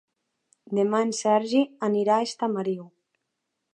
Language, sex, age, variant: Catalan, female, 19-29, Nord-Occidental